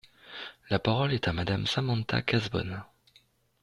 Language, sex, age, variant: French, male, 30-39, Français de métropole